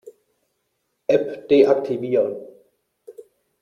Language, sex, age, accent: German, male, 30-39, Deutschland Deutsch